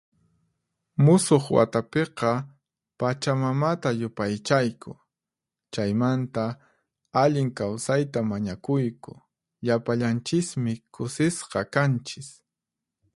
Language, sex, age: Puno Quechua, male, 30-39